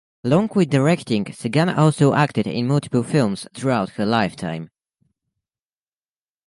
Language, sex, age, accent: English, male, under 19, United States English